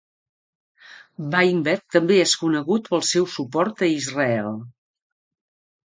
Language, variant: Catalan, Central